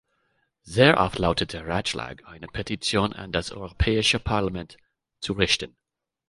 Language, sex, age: German, male, 40-49